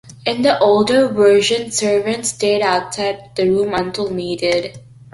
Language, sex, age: English, female, under 19